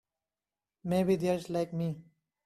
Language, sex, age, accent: English, male, 19-29, India and South Asia (India, Pakistan, Sri Lanka)